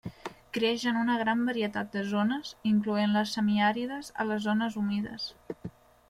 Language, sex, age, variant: Catalan, female, 19-29, Central